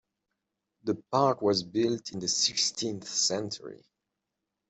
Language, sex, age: English, male, 40-49